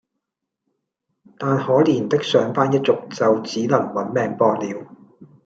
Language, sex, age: Cantonese, male, 40-49